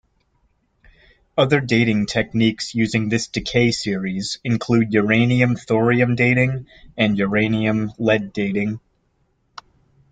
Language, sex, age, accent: English, male, 30-39, United States English